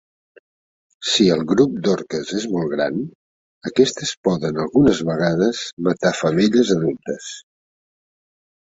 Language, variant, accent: Catalan, Central, central; tarragoní